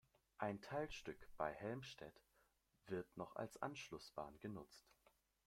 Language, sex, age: German, male, under 19